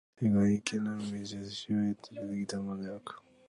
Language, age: Japanese, 19-29